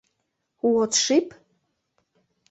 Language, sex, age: Mari, female, 19-29